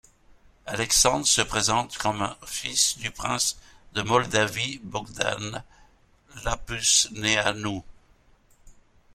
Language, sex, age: French, male, 70-79